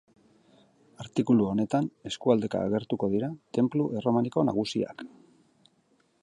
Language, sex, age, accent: Basque, male, 40-49, Mendebalekoa (Araba, Bizkaia, Gipuzkoako mendebaleko herri batzuk)